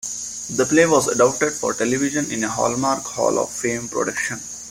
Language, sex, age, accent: English, male, 30-39, India and South Asia (India, Pakistan, Sri Lanka)